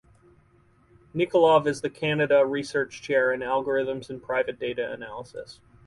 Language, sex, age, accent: English, male, 30-39, United States English